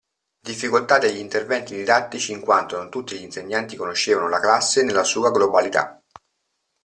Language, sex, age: Italian, male, 40-49